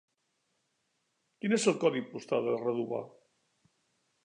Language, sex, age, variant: Catalan, male, 60-69, Central